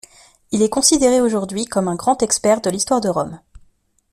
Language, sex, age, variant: French, female, 19-29, Français de métropole